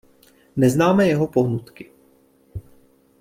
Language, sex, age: Czech, male, 30-39